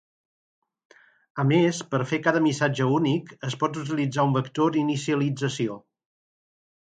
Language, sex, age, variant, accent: Catalan, male, 60-69, Central, central